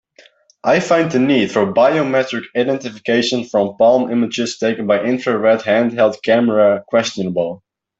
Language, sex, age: English, male, under 19